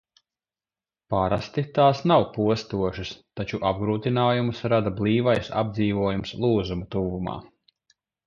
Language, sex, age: Latvian, male, 30-39